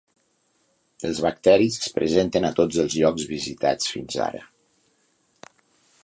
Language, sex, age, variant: Catalan, male, 40-49, Nord-Occidental